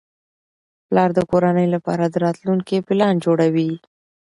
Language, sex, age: Pashto, female, 19-29